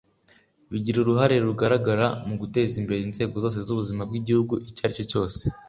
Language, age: Kinyarwanda, under 19